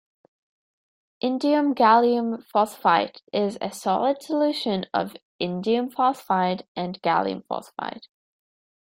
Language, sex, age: English, female, 19-29